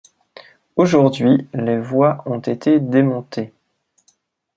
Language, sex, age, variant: French, male, 19-29, Français de métropole